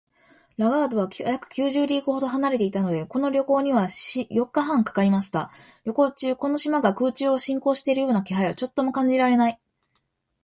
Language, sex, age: Japanese, female, 19-29